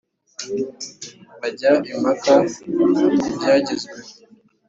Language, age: Kinyarwanda, 19-29